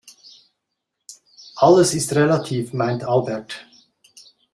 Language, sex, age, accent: German, male, 50-59, Schweizerdeutsch